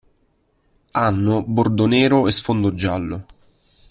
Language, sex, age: Italian, male, 19-29